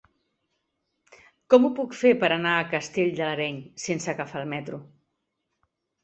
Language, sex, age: Catalan, female, 50-59